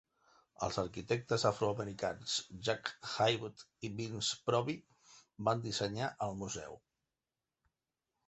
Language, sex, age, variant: Catalan, male, 50-59, Central